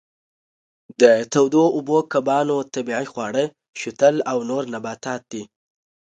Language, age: Pashto, 19-29